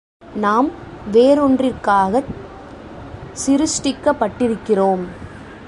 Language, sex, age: Tamil, female, 19-29